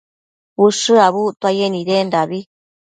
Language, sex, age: Matsés, female, 30-39